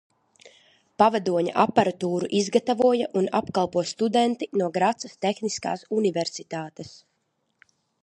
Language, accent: Latvian, Riga